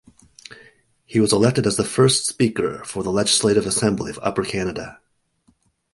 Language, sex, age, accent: English, male, 40-49, United States English